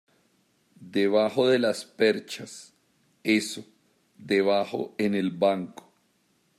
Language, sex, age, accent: Spanish, male, 40-49, Andino-Pacífico: Colombia, Perú, Ecuador, oeste de Bolivia y Venezuela andina